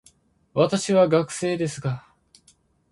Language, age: Japanese, 19-29